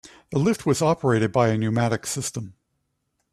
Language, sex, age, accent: English, male, 40-49, United States English